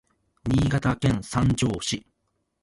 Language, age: Japanese, 40-49